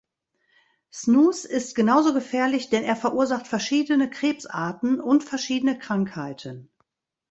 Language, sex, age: German, female, 60-69